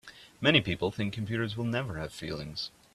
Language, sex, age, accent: English, male, 19-29, Canadian English